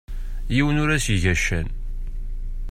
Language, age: Kabyle, 30-39